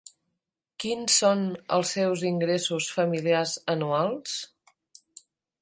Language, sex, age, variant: Catalan, female, 50-59, Nord-Occidental